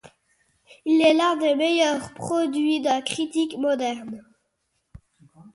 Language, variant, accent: French, Français d'Europe, Français de Belgique